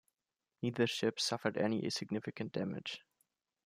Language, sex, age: English, male, 19-29